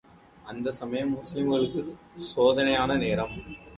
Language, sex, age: Tamil, male, 30-39